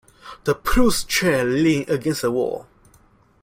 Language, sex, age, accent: English, male, 19-29, Malaysian English